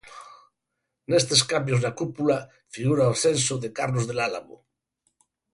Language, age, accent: Galician, 70-79, Atlántico (seseo e gheada)